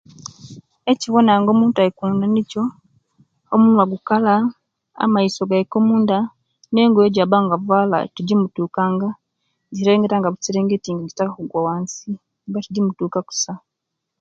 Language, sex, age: Kenyi, female, 19-29